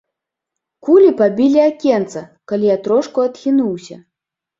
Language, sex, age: Belarusian, female, 30-39